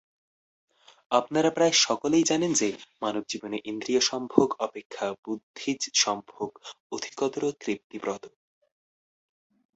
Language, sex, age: Bengali, male, under 19